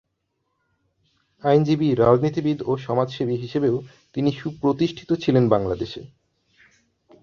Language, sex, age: Bengali, male, 30-39